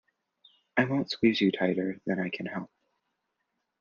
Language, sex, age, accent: English, male, under 19, United States English